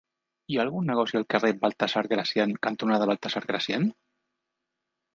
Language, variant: Catalan, Central